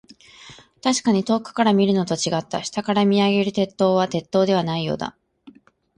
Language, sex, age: Japanese, female, 19-29